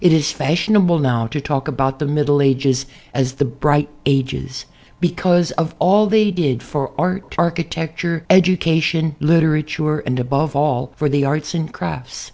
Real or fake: real